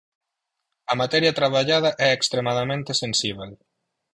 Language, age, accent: Galician, 30-39, Normativo (estándar)